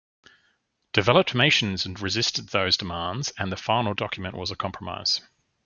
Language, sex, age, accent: English, male, 30-39, Australian English